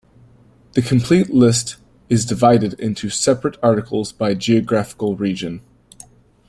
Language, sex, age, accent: English, male, 19-29, United States English